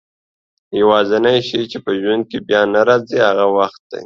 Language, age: Pashto, under 19